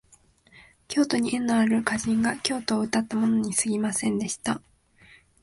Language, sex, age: Japanese, female, 19-29